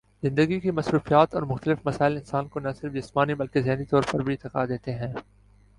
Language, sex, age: Urdu, male, 19-29